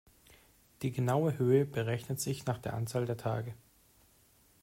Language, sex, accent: German, male, Deutschland Deutsch